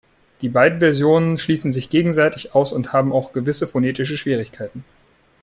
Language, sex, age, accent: German, male, 19-29, Deutschland Deutsch